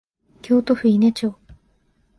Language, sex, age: Japanese, female, 19-29